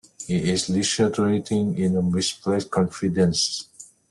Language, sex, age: English, male, 40-49